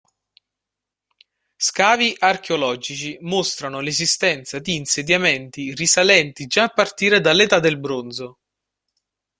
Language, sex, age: Italian, male, 19-29